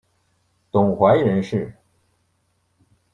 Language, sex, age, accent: Chinese, male, 40-49, 出生地：山东省